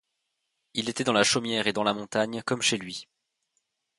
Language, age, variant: French, 19-29, Français de métropole